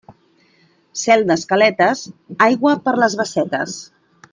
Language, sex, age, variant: Catalan, female, 40-49, Central